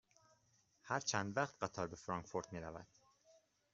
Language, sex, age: Persian, male, 19-29